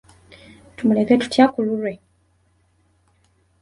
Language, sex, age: Ganda, female, 19-29